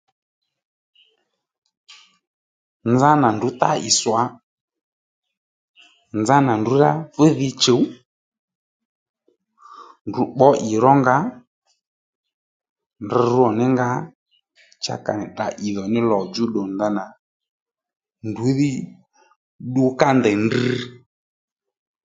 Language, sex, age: Lendu, male, 30-39